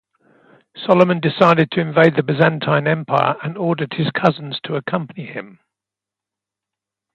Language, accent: English, England English